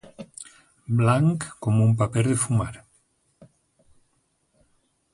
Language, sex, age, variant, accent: Catalan, male, 60-69, Valencià central, valencià